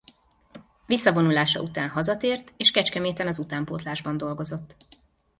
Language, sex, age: Hungarian, female, 40-49